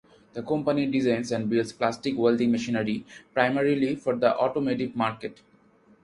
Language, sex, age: English, male, 19-29